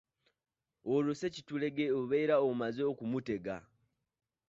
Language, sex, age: Ganda, male, 19-29